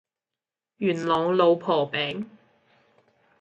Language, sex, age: Cantonese, female, 19-29